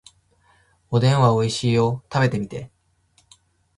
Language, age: Japanese, 19-29